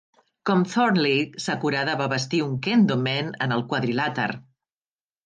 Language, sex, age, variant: Catalan, female, 50-59, Central